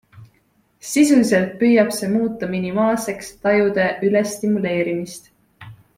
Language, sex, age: Estonian, female, 19-29